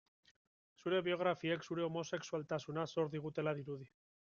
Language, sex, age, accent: Basque, male, 30-39, Erdialdekoa edo Nafarra (Gipuzkoa, Nafarroa)